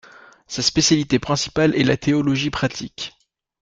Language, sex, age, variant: French, male, 19-29, Français de métropole